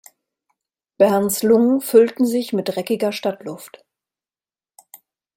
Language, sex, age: German, female, 50-59